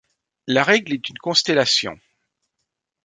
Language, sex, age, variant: French, male, 50-59, Français de métropole